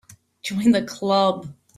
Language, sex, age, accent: English, female, 40-49, United States English